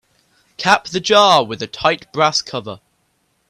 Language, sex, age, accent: English, male, under 19, England English